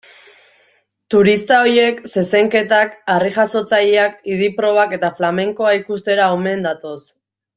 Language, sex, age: Basque, female, 19-29